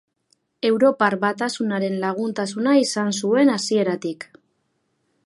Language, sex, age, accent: Basque, female, 19-29, Mendebalekoa (Araba, Bizkaia, Gipuzkoako mendebaleko herri batzuk)